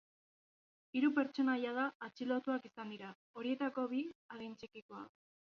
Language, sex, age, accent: Basque, female, 19-29, Erdialdekoa edo Nafarra (Gipuzkoa, Nafarroa)